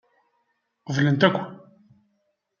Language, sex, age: Kabyle, male, 30-39